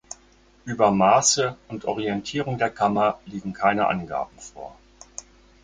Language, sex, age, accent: German, male, 60-69, Deutschland Deutsch